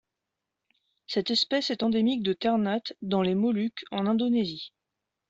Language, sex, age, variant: French, female, 30-39, Français de métropole